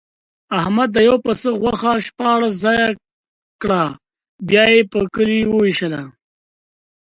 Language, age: Pashto, 19-29